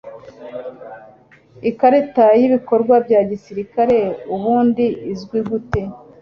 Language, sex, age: Kinyarwanda, female, 40-49